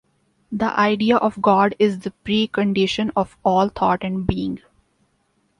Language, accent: English, India and South Asia (India, Pakistan, Sri Lanka)